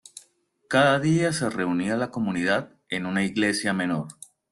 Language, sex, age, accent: Spanish, male, 30-39, Caribe: Cuba, Venezuela, Puerto Rico, República Dominicana, Panamá, Colombia caribeña, México caribeño, Costa del golfo de México